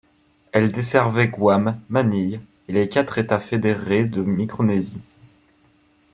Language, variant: French, Français de métropole